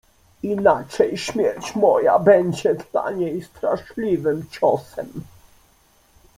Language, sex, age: Polish, male, 19-29